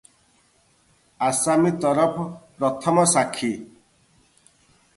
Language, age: Odia, 30-39